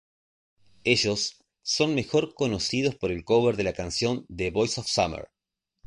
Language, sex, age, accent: Spanish, male, 40-49, Rioplatense: Argentina, Uruguay, este de Bolivia, Paraguay